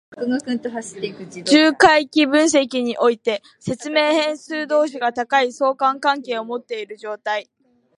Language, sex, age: Japanese, female, under 19